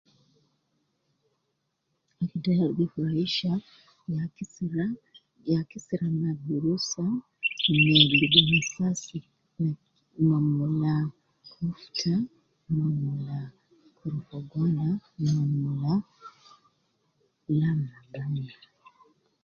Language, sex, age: Nubi, female, 50-59